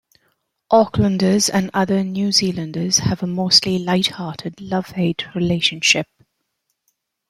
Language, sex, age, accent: English, female, 40-49, England English